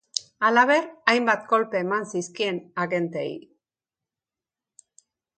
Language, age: Basque, 60-69